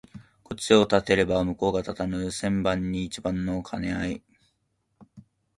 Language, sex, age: Japanese, male, 19-29